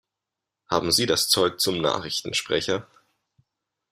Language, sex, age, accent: German, male, 19-29, Deutschland Deutsch